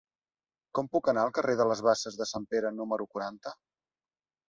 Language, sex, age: Catalan, male, 19-29